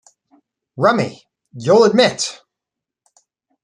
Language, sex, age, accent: English, male, 40-49, Canadian English